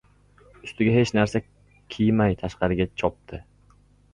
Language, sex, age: Uzbek, male, 19-29